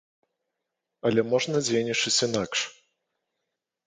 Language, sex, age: Belarusian, male, 40-49